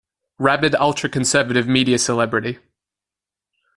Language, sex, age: English, male, 19-29